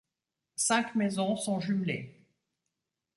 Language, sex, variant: French, female, Français de métropole